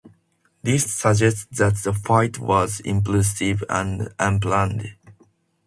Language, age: English, under 19